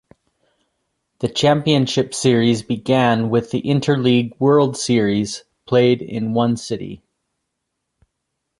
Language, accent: English, United States English